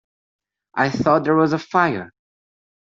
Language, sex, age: English, male, under 19